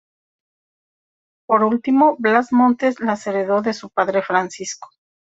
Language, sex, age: Spanish, female, 40-49